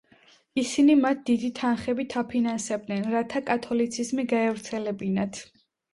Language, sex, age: Georgian, female, 19-29